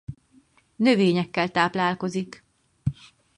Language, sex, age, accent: Hungarian, female, 30-39, budapesti